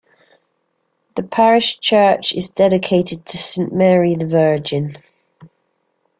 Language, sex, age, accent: English, female, 40-49, England English